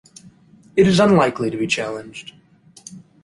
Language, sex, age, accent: English, male, 19-29, United States English